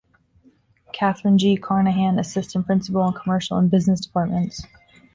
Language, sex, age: English, female, 19-29